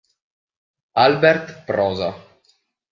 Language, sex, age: Italian, male, 19-29